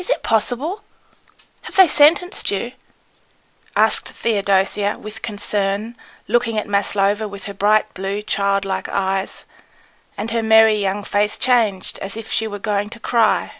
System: none